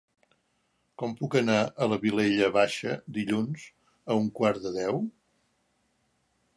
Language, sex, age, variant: Catalan, male, 70-79, Central